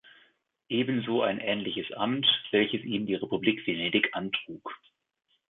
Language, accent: German, Deutschland Deutsch